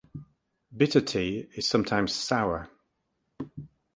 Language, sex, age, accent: English, male, 60-69, England English